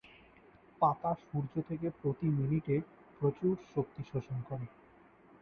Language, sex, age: Bengali, male, 19-29